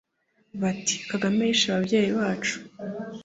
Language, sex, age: Kinyarwanda, female, 19-29